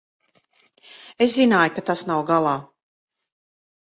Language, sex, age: Latvian, female, 40-49